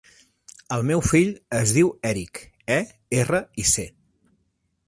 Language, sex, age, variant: Catalan, male, 30-39, Central